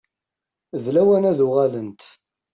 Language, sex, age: Kabyle, male, 30-39